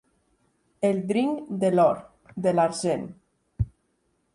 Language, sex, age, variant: Catalan, female, 19-29, Nord-Occidental